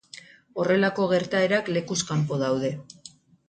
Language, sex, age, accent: Basque, female, 50-59, Erdialdekoa edo Nafarra (Gipuzkoa, Nafarroa)